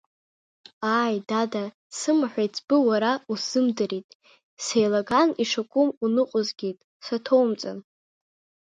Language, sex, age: Abkhazian, female, under 19